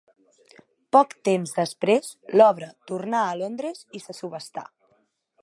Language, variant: Catalan, Central